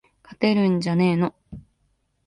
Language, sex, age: Japanese, female, 19-29